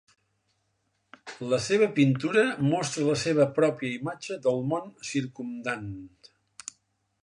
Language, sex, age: Catalan, male, 60-69